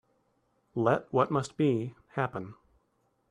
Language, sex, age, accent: English, male, 30-39, United States English